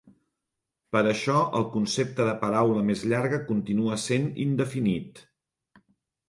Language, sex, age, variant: Catalan, male, 50-59, Central